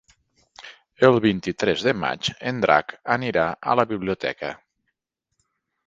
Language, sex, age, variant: Catalan, male, 40-49, Nord-Occidental